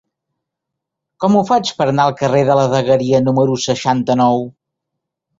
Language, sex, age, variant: Catalan, male, 40-49, Central